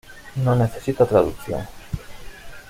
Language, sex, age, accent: Spanish, male, 30-39, España: Norte peninsular (Asturias, Castilla y León, Cantabria, País Vasco, Navarra, Aragón, La Rioja, Guadalajara, Cuenca)